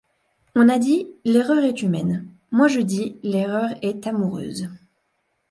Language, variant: French, Français de métropole